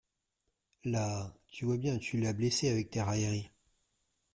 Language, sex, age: French, male, 30-39